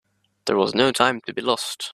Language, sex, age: English, male, under 19